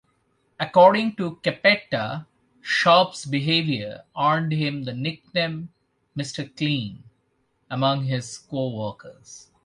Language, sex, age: English, male, 50-59